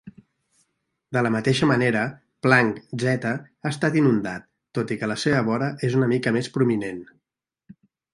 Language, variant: Catalan, Central